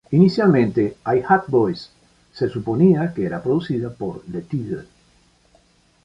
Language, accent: Spanish, Caribe: Cuba, Venezuela, Puerto Rico, República Dominicana, Panamá, Colombia caribeña, México caribeño, Costa del golfo de México